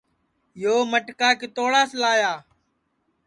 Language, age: Sansi, 19-29